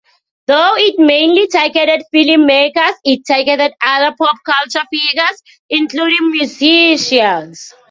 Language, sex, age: English, female, 19-29